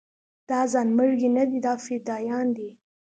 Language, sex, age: Pashto, female, 19-29